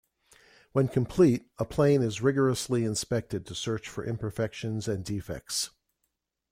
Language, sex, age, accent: English, male, 70-79, United States English